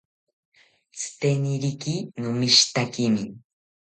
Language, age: South Ucayali Ashéninka, under 19